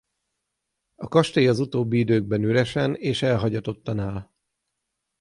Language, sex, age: Hungarian, male, 40-49